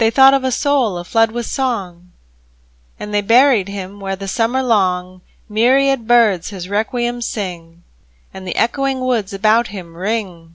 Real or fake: real